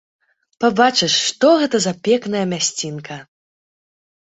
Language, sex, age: Belarusian, female, 19-29